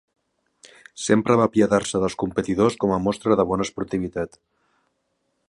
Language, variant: Catalan, Central